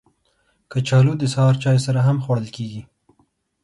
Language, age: Pashto, 19-29